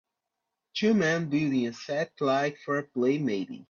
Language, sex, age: English, male, 19-29